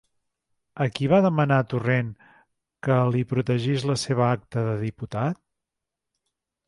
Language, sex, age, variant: Catalan, male, 50-59, Central